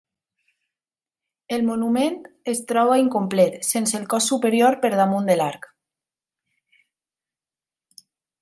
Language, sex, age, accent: Catalan, female, 30-39, valencià